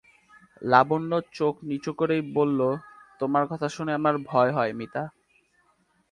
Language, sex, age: Bengali, male, 19-29